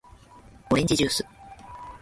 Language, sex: Japanese, female